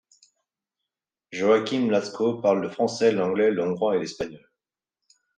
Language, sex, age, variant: French, male, 30-39, Français de métropole